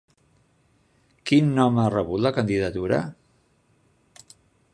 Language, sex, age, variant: Catalan, male, 70-79, Central